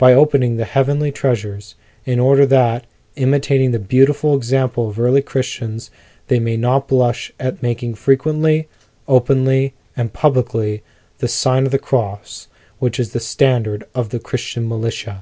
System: none